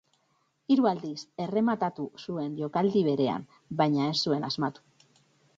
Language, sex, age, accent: Basque, female, 30-39, Mendebalekoa (Araba, Bizkaia, Gipuzkoako mendebaleko herri batzuk)